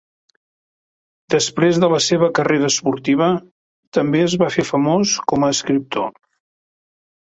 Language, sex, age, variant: Catalan, male, 50-59, Central